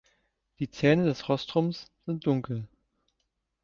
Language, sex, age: German, male, 19-29